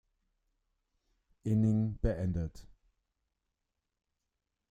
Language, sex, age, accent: German, male, 30-39, Deutschland Deutsch